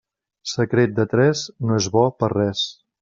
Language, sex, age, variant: Catalan, male, 40-49, Central